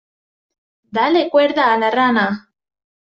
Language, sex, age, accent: Spanish, female, under 19, España: Sur peninsular (Andalucia, Extremadura, Murcia)